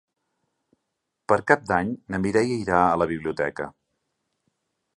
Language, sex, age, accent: Catalan, male, 40-49, gironí